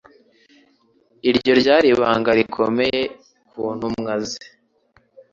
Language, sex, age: Kinyarwanda, male, 19-29